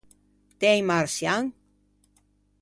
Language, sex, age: Ligurian, female, 60-69